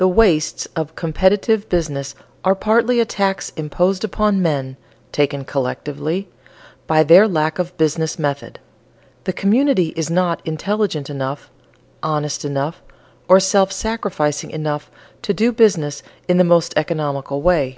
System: none